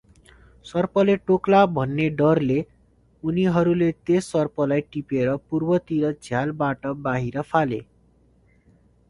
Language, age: Nepali, 19-29